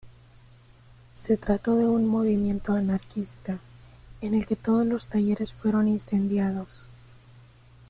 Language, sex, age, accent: Spanish, female, 30-39, América central